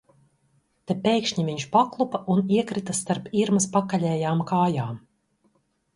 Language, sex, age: Latvian, female, 30-39